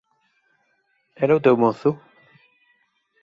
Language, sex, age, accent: Galician, male, 19-29, Central (gheada)